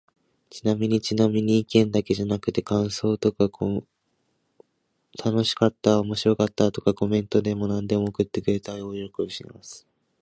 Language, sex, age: Japanese, male, under 19